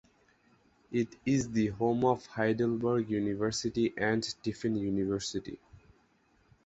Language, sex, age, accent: English, male, 19-29, United States English